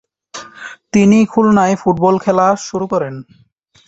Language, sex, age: Bengali, male, 19-29